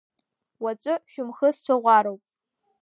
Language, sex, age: Abkhazian, female, under 19